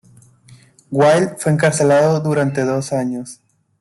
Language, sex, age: Spanish, male, 19-29